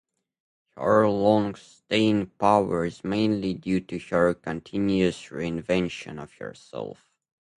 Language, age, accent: English, under 19, United States English